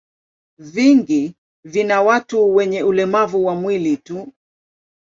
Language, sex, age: Swahili, female, 50-59